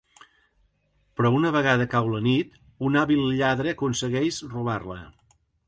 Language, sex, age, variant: Catalan, male, 60-69, Central